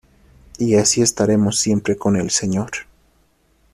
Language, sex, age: Spanish, male, 19-29